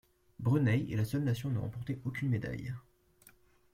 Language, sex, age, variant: French, male, 19-29, Français de métropole